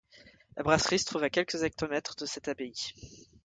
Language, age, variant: French, 30-39, Français de métropole